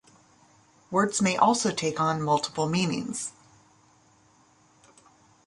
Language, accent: English, United States English